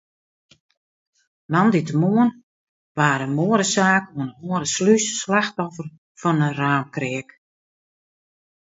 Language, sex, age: Western Frisian, female, 60-69